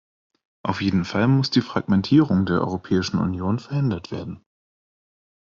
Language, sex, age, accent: German, male, 19-29, Deutschland Deutsch